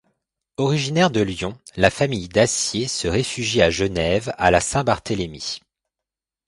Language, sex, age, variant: French, male, 19-29, Français de métropole